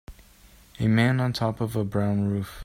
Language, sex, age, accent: English, male, 19-29, United States English